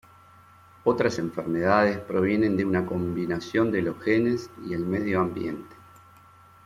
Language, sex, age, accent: Spanish, male, 50-59, Rioplatense: Argentina, Uruguay, este de Bolivia, Paraguay